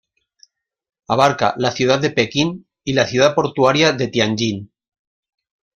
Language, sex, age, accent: Spanish, male, 50-59, España: Norte peninsular (Asturias, Castilla y León, Cantabria, País Vasco, Navarra, Aragón, La Rioja, Guadalajara, Cuenca)